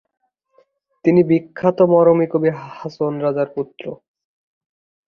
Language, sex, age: Bengali, male, 19-29